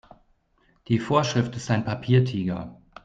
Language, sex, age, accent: German, male, 30-39, Deutschland Deutsch